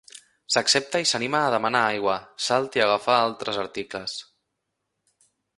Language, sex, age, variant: Catalan, male, 19-29, Central